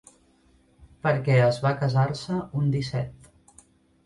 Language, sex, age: Catalan, female, 30-39